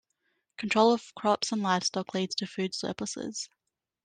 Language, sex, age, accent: English, female, 19-29, Australian English